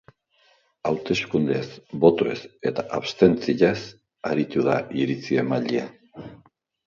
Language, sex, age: Basque, male, 60-69